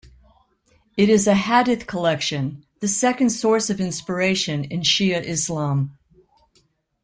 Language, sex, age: English, female, 60-69